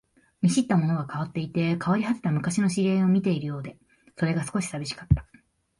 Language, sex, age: Japanese, female, 19-29